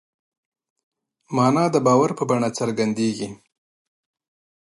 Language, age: Pashto, 30-39